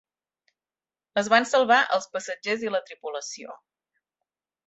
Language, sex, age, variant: Catalan, female, 30-39, Central